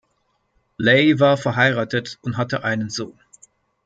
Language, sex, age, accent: German, male, 30-39, Deutschland Deutsch